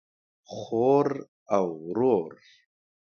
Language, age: Pashto, 19-29